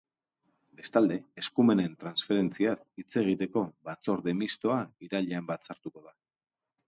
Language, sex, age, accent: Basque, male, 40-49, Erdialdekoa edo Nafarra (Gipuzkoa, Nafarroa)